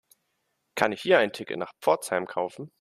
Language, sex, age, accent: German, male, 19-29, Deutschland Deutsch